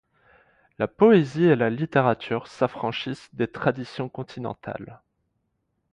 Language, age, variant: French, 19-29, Français de métropole